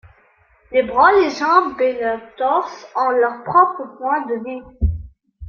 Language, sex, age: French, female, 19-29